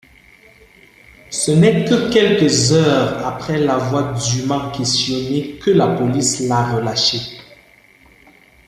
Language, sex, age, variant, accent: French, male, 19-29, Français d'Afrique subsaharienne et des îles africaines, Français du Cameroun